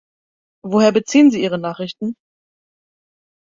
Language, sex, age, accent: German, female, 19-29, Deutschland Deutsch